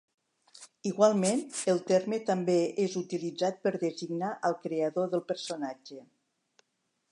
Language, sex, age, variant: Catalan, female, 60-69, Central